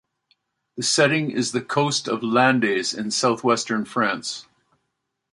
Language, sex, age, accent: English, male, 60-69, Canadian English